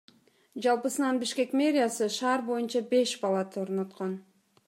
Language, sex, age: Kyrgyz, female, 30-39